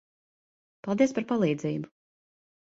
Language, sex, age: Latvian, female, 30-39